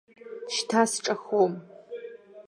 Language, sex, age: Abkhazian, female, under 19